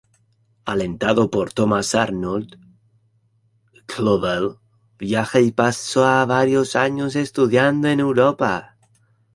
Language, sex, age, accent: Spanish, male, 30-39, España: Centro-Sur peninsular (Madrid, Toledo, Castilla-La Mancha)